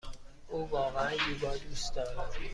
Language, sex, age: Persian, male, 30-39